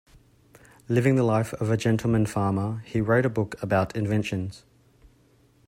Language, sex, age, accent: English, male, 30-39, Australian English